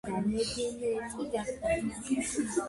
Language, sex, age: Georgian, female, under 19